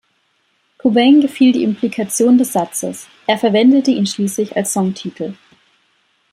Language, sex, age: German, female, 30-39